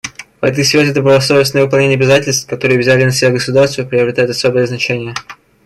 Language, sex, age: Russian, male, 19-29